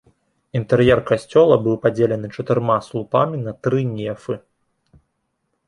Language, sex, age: Belarusian, male, 19-29